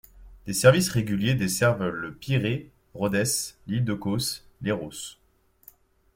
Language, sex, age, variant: French, male, 19-29, Français de métropole